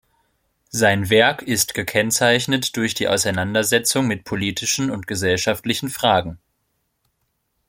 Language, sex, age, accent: German, male, 19-29, Deutschland Deutsch